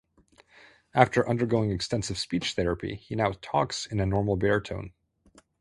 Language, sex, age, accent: English, male, 30-39, United States English